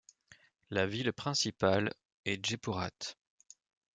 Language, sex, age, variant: French, male, 40-49, Français de métropole